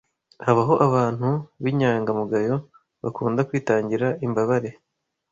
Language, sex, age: Kinyarwanda, male, 19-29